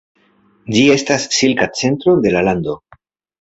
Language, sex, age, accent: Esperanto, male, 40-49, Internacia